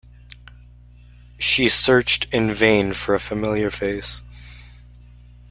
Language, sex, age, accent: English, male, under 19, United States English